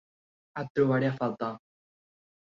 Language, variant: Catalan, Central